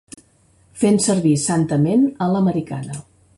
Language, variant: Catalan, Central